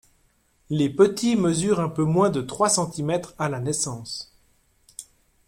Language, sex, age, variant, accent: French, male, 40-49, Français d'Europe, Français de Suisse